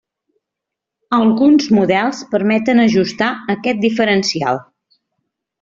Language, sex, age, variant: Catalan, female, 40-49, Central